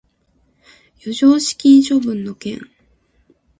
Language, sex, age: Japanese, female, 19-29